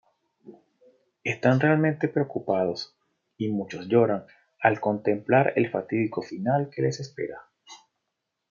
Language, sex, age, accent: Spanish, male, 40-49, Caribe: Cuba, Venezuela, Puerto Rico, República Dominicana, Panamá, Colombia caribeña, México caribeño, Costa del golfo de México